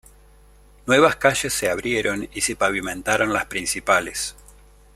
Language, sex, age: Spanish, male, 50-59